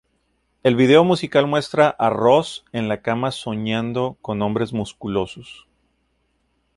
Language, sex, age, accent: Spanish, male, 40-49, México